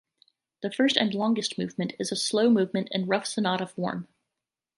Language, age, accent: English, 30-39, United States English